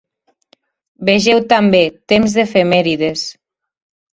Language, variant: Catalan, Nord-Occidental